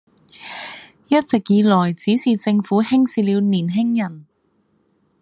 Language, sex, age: Cantonese, female, 30-39